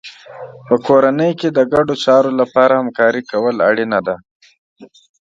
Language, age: Pashto, 30-39